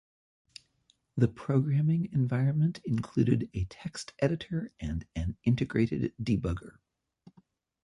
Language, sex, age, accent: English, male, 50-59, United States English